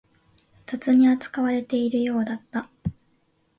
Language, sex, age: Japanese, female, 19-29